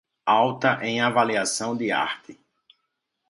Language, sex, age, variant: Portuguese, male, 30-39, Portuguese (Brasil)